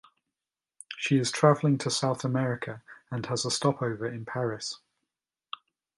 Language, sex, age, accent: English, male, 40-49, England English